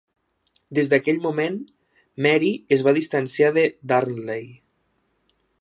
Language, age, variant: Catalan, 30-39, Septentrional